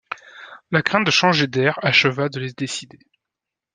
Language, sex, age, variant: French, male, 19-29, Français de métropole